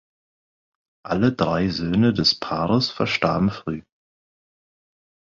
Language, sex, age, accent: German, male, 19-29, Deutschland Deutsch; Britisches Deutsch